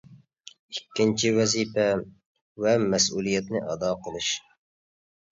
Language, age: Uyghur, 30-39